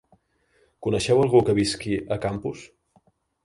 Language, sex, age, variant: Catalan, male, 19-29, Central